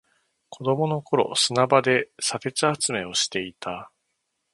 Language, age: Japanese, 30-39